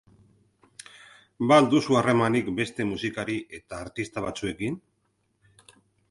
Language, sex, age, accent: Basque, male, 50-59, Mendebalekoa (Araba, Bizkaia, Gipuzkoako mendebaleko herri batzuk)